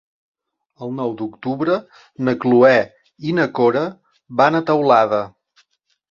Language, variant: Catalan, Central